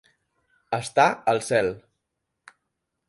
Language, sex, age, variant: Catalan, male, 19-29, Central